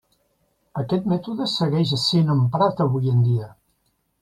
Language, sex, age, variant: Catalan, male, 70-79, Central